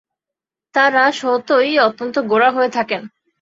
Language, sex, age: Bengali, female, 19-29